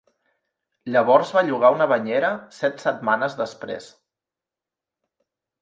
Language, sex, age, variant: Catalan, male, 40-49, Central